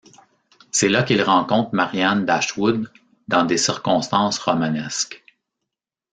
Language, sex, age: French, male, 50-59